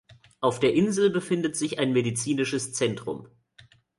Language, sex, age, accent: German, male, 19-29, Deutschland Deutsch